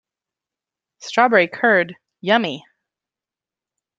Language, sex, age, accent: English, female, 40-49, United States English